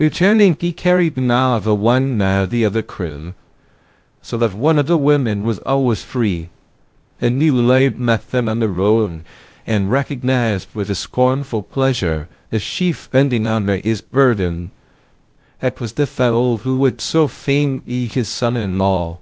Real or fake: fake